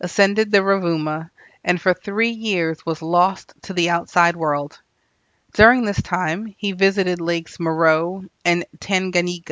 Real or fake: real